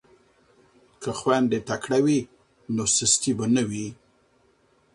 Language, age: Pashto, 40-49